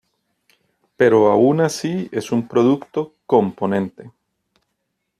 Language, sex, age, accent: Spanish, male, 40-49, Andino-Pacífico: Colombia, Perú, Ecuador, oeste de Bolivia y Venezuela andina